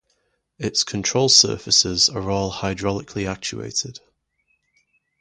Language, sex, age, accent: English, male, 30-39, England English